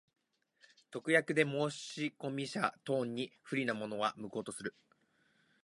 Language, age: Japanese, 19-29